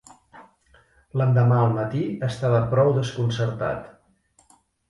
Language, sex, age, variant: Catalan, male, 40-49, Central